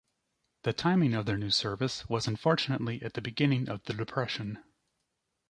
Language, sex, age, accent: English, male, 30-39, United States English